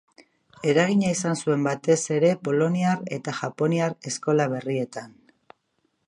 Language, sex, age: Basque, female, 50-59